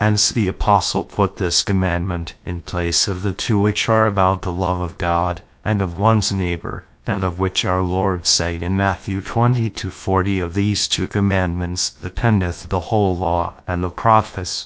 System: TTS, GlowTTS